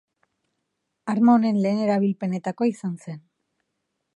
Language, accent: Basque, Erdialdekoa edo Nafarra (Gipuzkoa, Nafarroa)